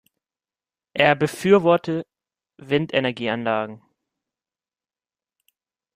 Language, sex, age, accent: German, male, 19-29, Deutschland Deutsch